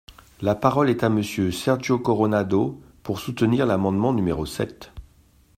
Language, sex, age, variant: French, male, 50-59, Français de métropole